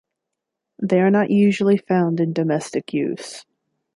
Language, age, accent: English, 30-39, United States English